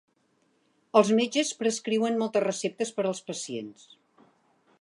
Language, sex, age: Catalan, female, 60-69